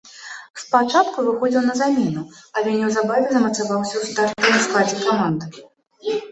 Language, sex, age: Belarusian, female, 19-29